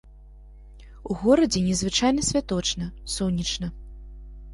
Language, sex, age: Belarusian, female, 30-39